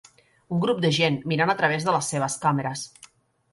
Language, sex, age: Catalan, female, 40-49